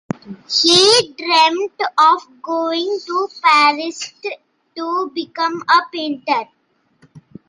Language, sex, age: English, female, 40-49